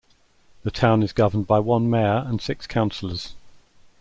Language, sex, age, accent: English, male, 60-69, England English